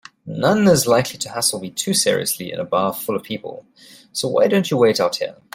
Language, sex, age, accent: English, male, 30-39, Southern African (South Africa, Zimbabwe, Namibia)